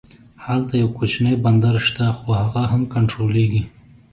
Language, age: Pashto, 30-39